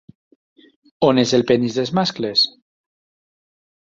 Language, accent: Catalan, valencià